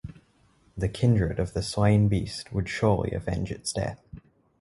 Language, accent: English, Australian English